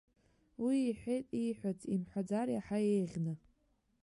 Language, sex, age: Abkhazian, female, under 19